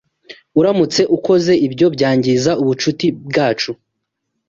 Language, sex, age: Kinyarwanda, male, 30-39